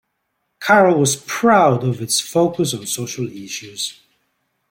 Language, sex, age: English, male, 40-49